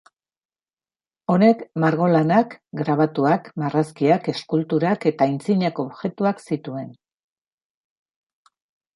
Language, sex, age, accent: Basque, female, 60-69, Erdialdekoa edo Nafarra (Gipuzkoa, Nafarroa)